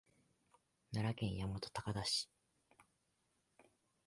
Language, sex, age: Japanese, male, 19-29